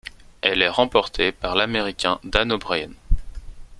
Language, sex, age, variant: French, male, 30-39, Français de métropole